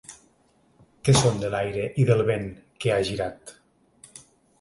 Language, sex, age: Catalan, male, 40-49